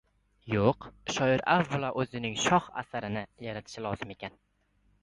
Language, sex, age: Uzbek, male, under 19